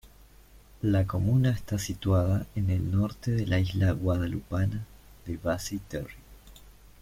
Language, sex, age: Spanish, male, 19-29